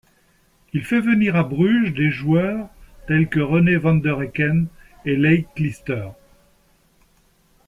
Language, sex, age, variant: French, male, 60-69, Français de métropole